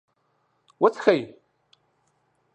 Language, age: Pashto, 40-49